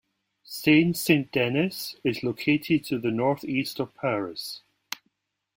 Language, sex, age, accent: English, male, 40-49, Scottish English